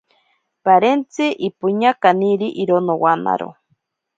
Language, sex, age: Ashéninka Perené, female, 19-29